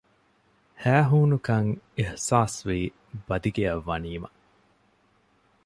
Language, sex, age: Divehi, male, 30-39